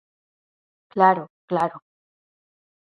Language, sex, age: Galician, female, 19-29